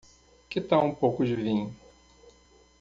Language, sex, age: Portuguese, male, 50-59